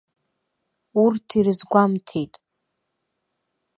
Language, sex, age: Abkhazian, female, under 19